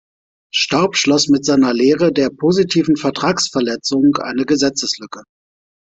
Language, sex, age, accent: German, male, 40-49, Deutschland Deutsch